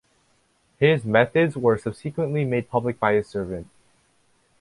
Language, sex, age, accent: English, male, under 19, United States English